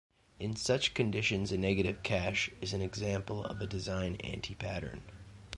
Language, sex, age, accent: English, male, 30-39, United States English